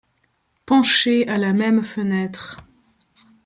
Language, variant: French, Français de métropole